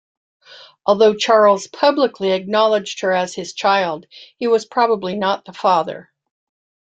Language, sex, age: English, female, 60-69